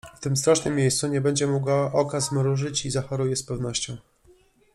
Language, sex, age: Polish, male, 40-49